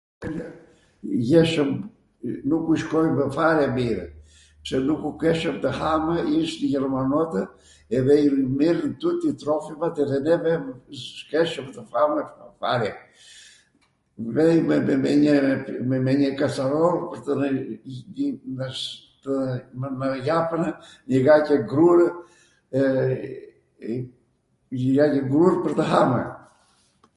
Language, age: Arvanitika Albanian, 70-79